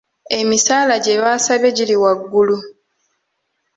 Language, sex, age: Ganda, female, 19-29